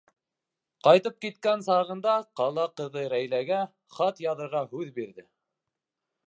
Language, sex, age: Bashkir, male, 19-29